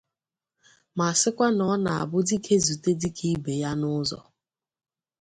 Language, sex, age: Igbo, female, 30-39